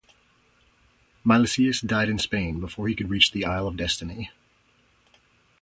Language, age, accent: English, 40-49, United States English